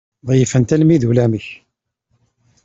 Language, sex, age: Kabyle, male, 50-59